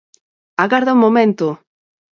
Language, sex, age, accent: Galician, female, 30-39, Normativo (estándar)